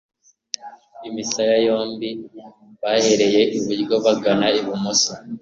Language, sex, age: Kinyarwanda, male, 19-29